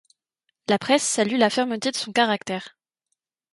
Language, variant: French, Français de métropole